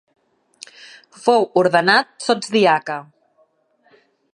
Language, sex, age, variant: Catalan, female, 40-49, Central